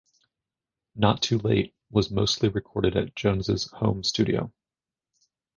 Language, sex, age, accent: English, male, 30-39, United States English